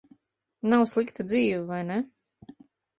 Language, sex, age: Latvian, female, 40-49